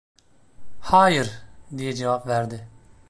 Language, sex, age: Turkish, male, 30-39